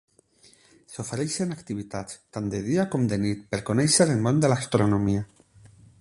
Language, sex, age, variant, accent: Catalan, male, 40-49, Alacantí, Barcelona